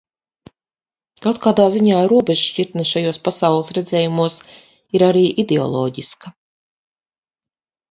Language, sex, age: Latvian, female, 50-59